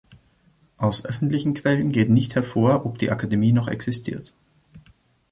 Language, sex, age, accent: German, male, 30-39, Österreichisches Deutsch